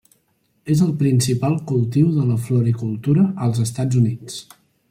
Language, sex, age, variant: Catalan, male, 19-29, Central